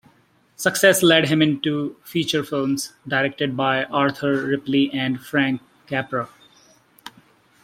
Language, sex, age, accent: English, male, 30-39, India and South Asia (India, Pakistan, Sri Lanka)